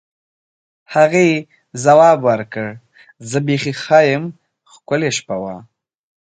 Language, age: Pashto, 19-29